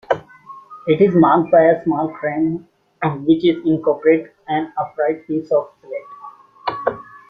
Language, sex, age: English, male, 19-29